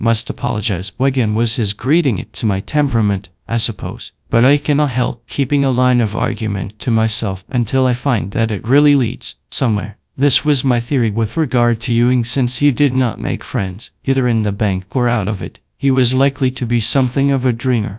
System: TTS, GradTTS